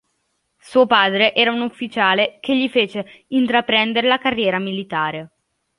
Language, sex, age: Italian, female, under 19